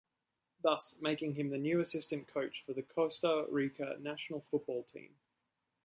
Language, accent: English, Australian English